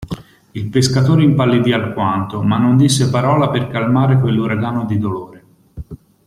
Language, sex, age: Italian, male, 40-49